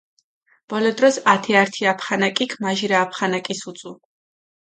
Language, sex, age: Mingrelian, female, 19-29